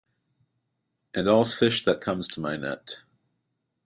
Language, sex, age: English, male, 50-59